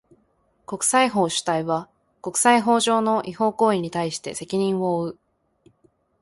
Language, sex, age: Japanese, female, 19-29